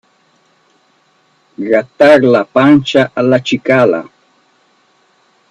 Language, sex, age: Italian, male, 40-49